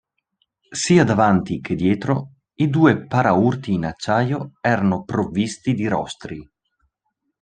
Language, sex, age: Italian, male, 30-39